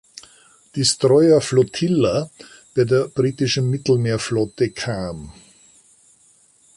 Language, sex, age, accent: German, male, 60-69, Österreichisches Deutsch